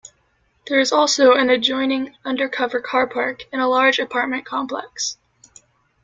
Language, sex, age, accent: English, female, 19-29, United States English